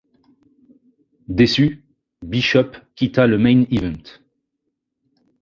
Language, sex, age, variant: French, male, 30-39, Français de métropole